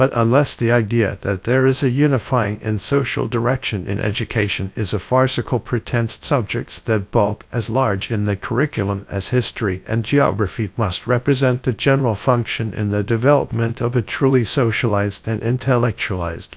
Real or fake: fake